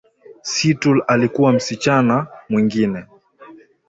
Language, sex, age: Swahili, male, 19-29